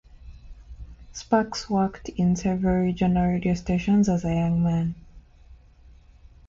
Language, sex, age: English, female, 19-29